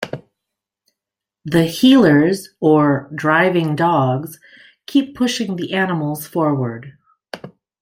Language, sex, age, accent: English, female, 40-49, United States English